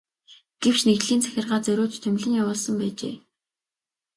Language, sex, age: Mongolian, female, 19-29